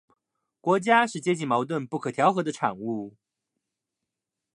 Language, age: Chinese, 19-29